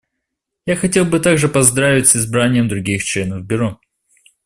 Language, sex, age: Russian, male, under 19